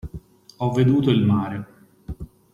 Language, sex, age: Italian, male, 40-49